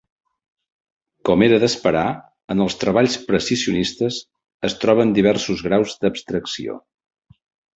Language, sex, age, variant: Catalan, male, 60-69, Central